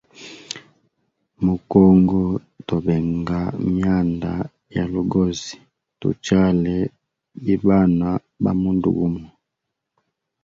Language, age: Hemba, 19-29